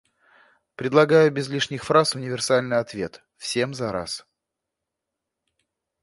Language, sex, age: Russian, male, 30-39